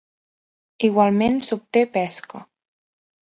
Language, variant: Catalan, Central